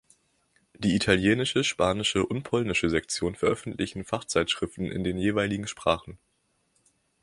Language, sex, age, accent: German, male, 19-29, Deutschland Deutsch